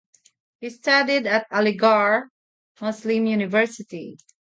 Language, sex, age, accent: English, female, 19-29, Filipino